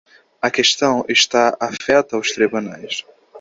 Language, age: Portuguese, 19-29